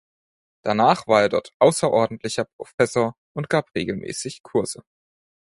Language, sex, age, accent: German, male, under 19, Deutschland Deutsch